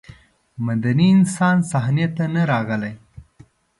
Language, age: Pashto, 19-29